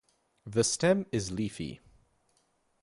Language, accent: English, United States English